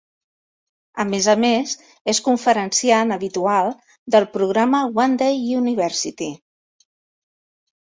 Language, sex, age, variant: Catalan, female, 50-59, Central